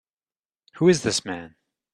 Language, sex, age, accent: English, male, 30-39, Canadian English